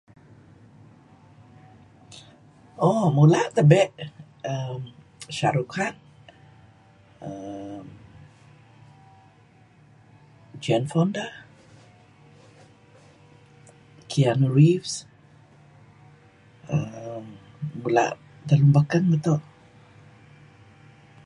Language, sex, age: Kelabit, female, 60-69